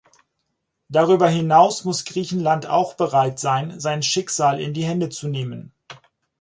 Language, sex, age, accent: German, male, 40-49, Deutschland Deutsch